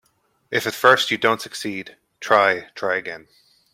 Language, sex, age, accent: English, male, 19-29, Irish English